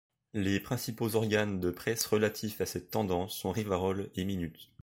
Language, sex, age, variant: French, male, under 19, Français de métropole